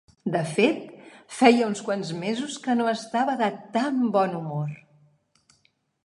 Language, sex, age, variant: Catalan, female, 50-59, Central